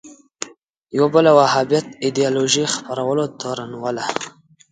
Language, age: Pashto, under 19